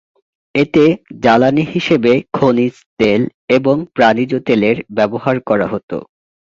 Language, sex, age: Bengali, male, 19-29